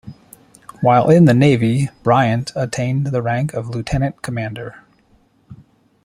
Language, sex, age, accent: English, male, 50-59, United States English